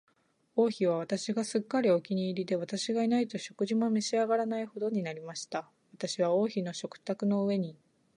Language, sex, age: Japanese, female, 19-29